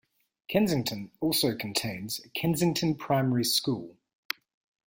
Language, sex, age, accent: English, male, 30-39, Australian English